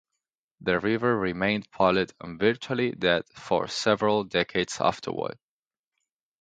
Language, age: English, 19-29